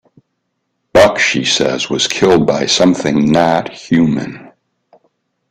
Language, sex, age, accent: English, male, 60-69, United States English